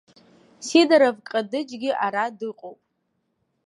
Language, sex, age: Abkhazian, female, under 19